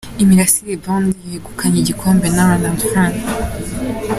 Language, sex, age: Kinyarwanda, female, under 19